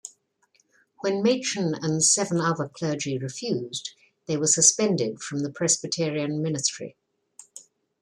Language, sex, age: English, female, 60-69